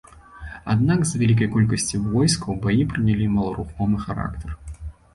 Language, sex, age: Belarusian, male, 19-29